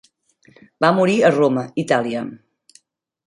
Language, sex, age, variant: Catalan, female, 50-59, Central